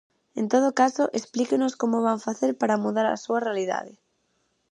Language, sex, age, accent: Galician, female, under 19, Central (gheada)